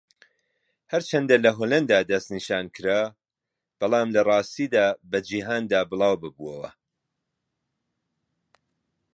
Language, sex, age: Central Kurdish, male, 50-59